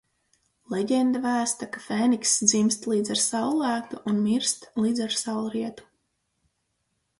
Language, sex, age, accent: Latvian, female, 19-29, Vidus dialekts